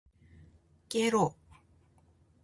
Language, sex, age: Japanese, female, 30-39